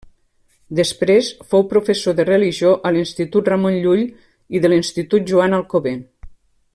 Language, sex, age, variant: Catalan, female, 50-59, Nord-Occidental